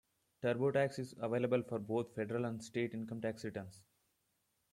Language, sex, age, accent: English, male, 19-29, India and South Asia (India, Pakistan, Sri Lanka)